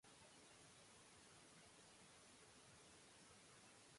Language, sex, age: Tamil, female, 19-29